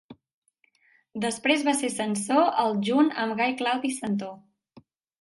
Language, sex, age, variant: Catalan, female, 19-29, Central